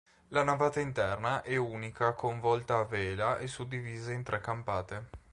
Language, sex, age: Italian, male, 30-39